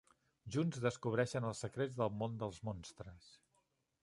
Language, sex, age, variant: Catalan, male, 50-59, Central